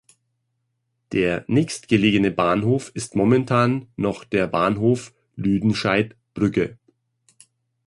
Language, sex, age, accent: German, male, 50-59, Deutschland Deutsch